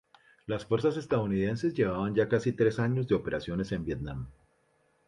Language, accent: Spanish, Andino-Pacífico: Colombia, Perú, Ecuador, oeste de Bolivia y Venezuela andina